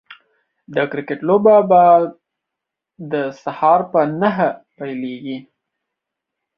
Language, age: Pashto, under 19